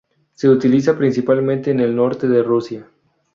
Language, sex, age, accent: Spanish, male, 19-29, México